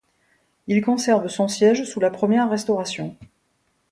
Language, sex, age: French, female, 50-59